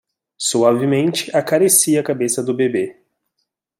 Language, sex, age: Portuguese, male, 19-29